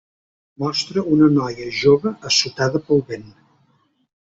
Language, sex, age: Catalan, male, 40-49